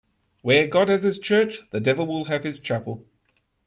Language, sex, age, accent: English, male, 30-39, Australian English